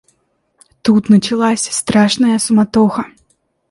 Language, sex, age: Russian, female, 19-29